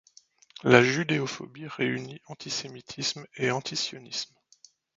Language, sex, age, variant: French, male, 50-59, Français de métropole